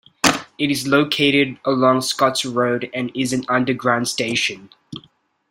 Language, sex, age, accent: English, male, 19-29, Australian English